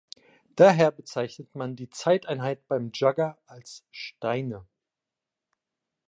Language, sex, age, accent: German, male, 19-29, Deutschland Deutsch